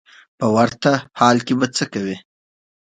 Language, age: Pashto, 19-29